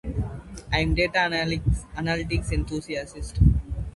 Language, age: English, 19-29